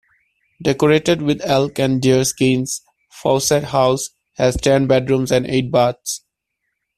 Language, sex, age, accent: English, male, 19-29, India and South Asia (India, Pakistan, Sri Lanka)